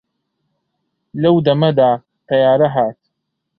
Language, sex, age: Central Kurdish, male, 19-29